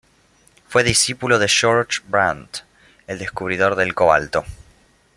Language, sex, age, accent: Spanish, male, 19-29, Rioplatense: Argentina, Uruguay, este de Bolivia, Paraguay